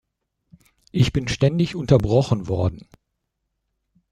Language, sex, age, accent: German, male, 40-49, Deutschland Deutsch